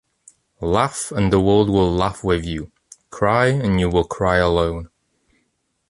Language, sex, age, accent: English, male, under 19, England English